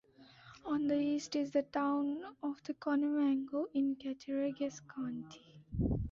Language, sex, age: English, female, under 19